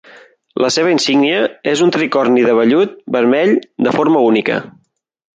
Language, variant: Catalan, Central